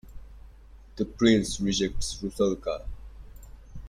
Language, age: English, 19-29